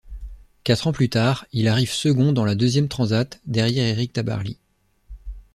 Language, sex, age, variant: French, male, 30-39, Français de métropole